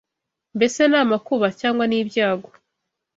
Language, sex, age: Kinyarwanda, female, 19-29